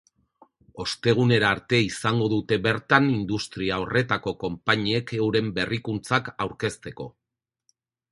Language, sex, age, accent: Basque, male, 40-49, Erdialdekoa edo Nafarra (Gipuzkoa, Nafarroa)